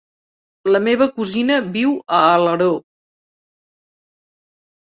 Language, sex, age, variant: Catalan, female, 50-59, Central